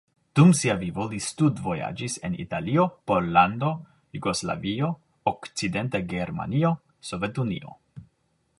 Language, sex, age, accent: Esperanto, male, 19-29, Internacia